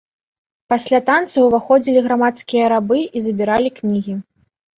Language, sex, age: Belarusian, female, 19-29